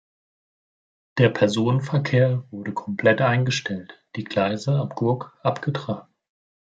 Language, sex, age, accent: German, male, 19-29, Deutschland Deutsch